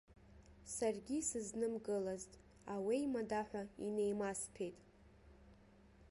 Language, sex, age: Abkhazian, female, under 19